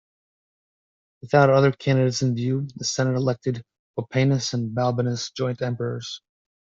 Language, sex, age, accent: English, male, 19-29, United States English